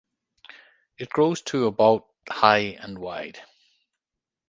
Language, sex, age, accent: English, male, 50-59, Canadian English; Irish English